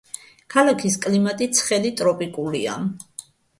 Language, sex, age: Georgian, female, 50-59